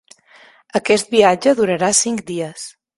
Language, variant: Catalan, Balear